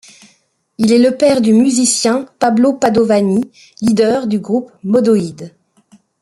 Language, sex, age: French, female, 50-59